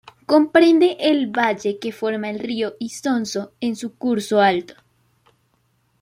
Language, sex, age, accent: Spanish, female, under 19, Caribe: Cuba, Venezuela, Puerto Rico, República Dominicana, Panamá, Colombia caribeña, México caribeño, Costa del golfo de México